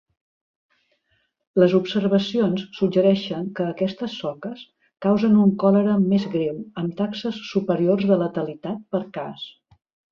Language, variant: Catalan, Central